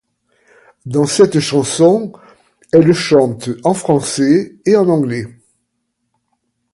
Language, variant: French, Français de métropole